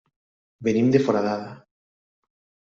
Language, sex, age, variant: Catalan, male, 30-39, Nord-Occidental